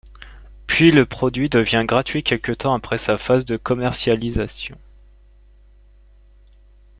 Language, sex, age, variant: French, male, 19-29, Français de métropole